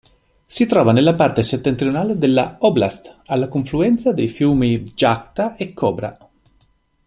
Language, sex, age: Italian, male, 50-59